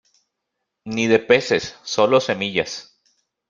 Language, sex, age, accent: Spanish, male, 30-39, México